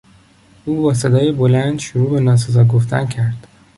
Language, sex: Persian, male